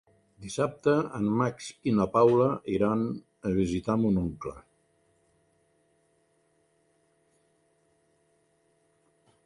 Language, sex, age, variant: Catalan, male, 70-79, Central